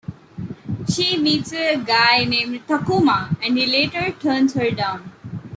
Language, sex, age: English, female, under 19